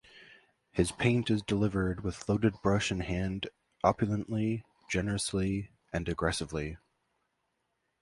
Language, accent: English, United States English